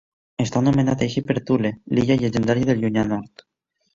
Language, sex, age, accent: Catalan, male, 19-29, valencià